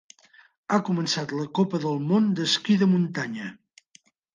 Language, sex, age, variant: Catalan, male, 50-59, Central